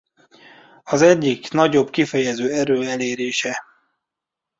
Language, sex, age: Hungarian, male, 30-39